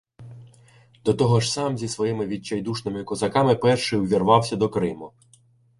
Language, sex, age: Ukrainian, male, 19-29